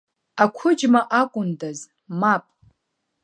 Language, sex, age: Abkhazian, female, under 19